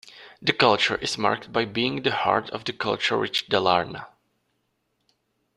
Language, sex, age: English, male, 19-29